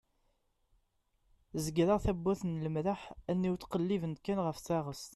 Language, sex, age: Kabyle, male, 30-39